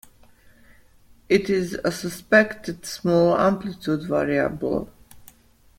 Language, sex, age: English, female, 50-59